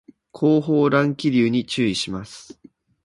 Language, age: Japanese, 19-29